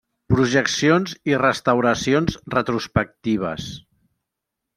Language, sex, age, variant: Catalan, male, 50-59, Central